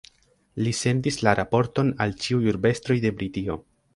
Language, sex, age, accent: Esperanto, male, under 19, Internacia